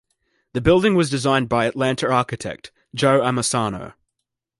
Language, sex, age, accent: English, male, 19-29, Australian English